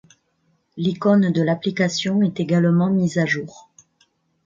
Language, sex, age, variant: French, female, 30-39, Français de métropole